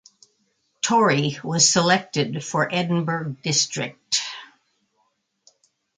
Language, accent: English, United States English